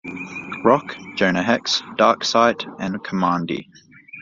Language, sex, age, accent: English, male, 19-29, Australian English